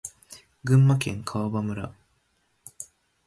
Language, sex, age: Japanese, male, 19-29